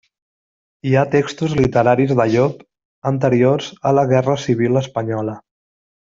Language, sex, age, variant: Catalan, male, 30-39, Central